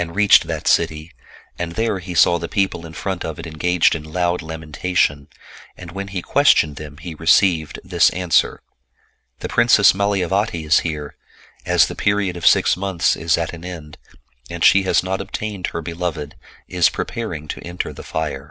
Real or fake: real